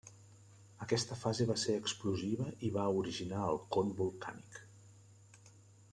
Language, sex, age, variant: Catalan, male, 50-59, Central